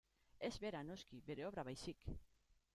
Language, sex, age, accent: Basque, female, 40-49, Mendebalekoa (Araba, Bizkaia, Gipuzkoako mendebaleko herri batzuk)